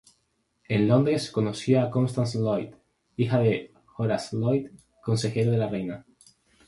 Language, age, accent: Spanish, 19-29, España: Islas Canarias